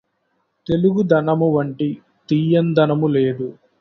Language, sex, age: Telugu, male, 19-29